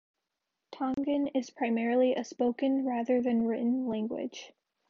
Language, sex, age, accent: English, female, under 19, United States English